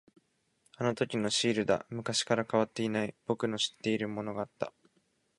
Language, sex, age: Japanese, male, 19-29